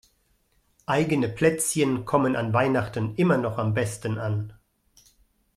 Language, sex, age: German, male, 50-59